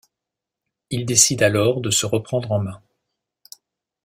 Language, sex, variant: French, male, Français de métropole